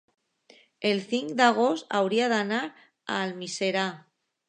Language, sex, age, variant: Catalan, female, under 19, Alacantí